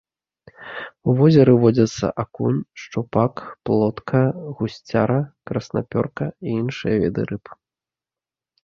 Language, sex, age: Belarusian, male, 40-49